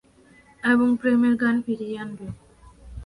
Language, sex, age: Bengali, female, 19-29